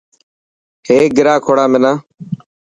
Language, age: Dhatki, 19-29